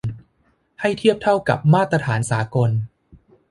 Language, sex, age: Thai, male, 19-29